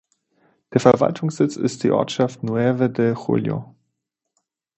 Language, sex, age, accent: German, male, 30-39, Deutschland Deutsch